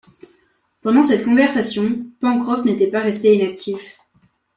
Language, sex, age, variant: French, male, under 19, Français de métropole